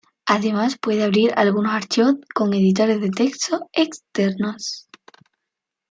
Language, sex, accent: Spanish, female, España: Sur peninsular (Andalucia, Extremadura, Murcia)